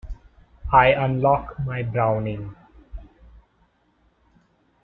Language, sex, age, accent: English, male, 30-39, India and South Asia (India, Pakistan, Sri Lanka)